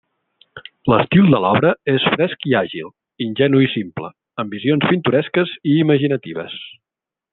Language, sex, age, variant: Catalan, male, 40-49, Central